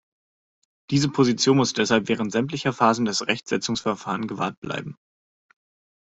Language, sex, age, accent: German, male, 30-39, Deutschland Deutsch